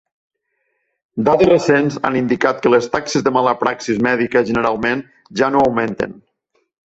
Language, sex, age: Catalan, male, 50-59